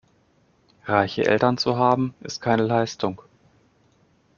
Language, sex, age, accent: German, male, 30-39, Deutschland Deutsch